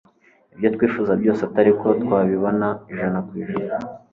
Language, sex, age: Kinyarwanda, male, 19-29